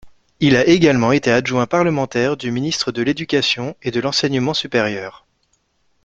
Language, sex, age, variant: French, male, 30-39, Français de métropole